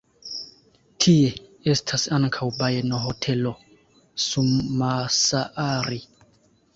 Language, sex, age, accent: Esperanto, male, 19-29, Internacia